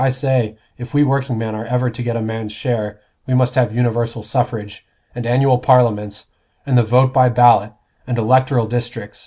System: none